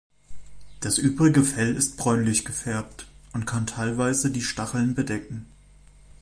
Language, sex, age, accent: German, male, 19-29, Deutschland Deutsch